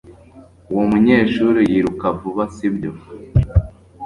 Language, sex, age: Kinyarwanda, male, under 19